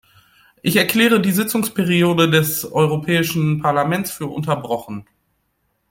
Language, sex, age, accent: German, male, 19-29, Deutschland Deutsch